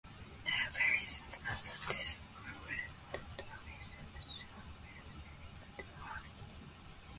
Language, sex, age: English, female, 19-29